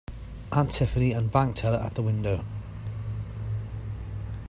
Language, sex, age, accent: English, male, 30-39, Welsh English